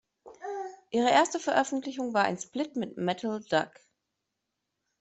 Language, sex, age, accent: German, female, 30-39, Deutschland Deutsch